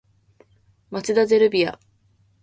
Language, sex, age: Japanese, female, 19-29